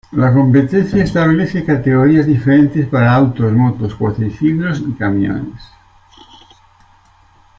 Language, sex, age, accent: Spanish, male, 60-69, España: Centro-Sur peninsular (Madrid, Toledo, Castilla-La Mancha)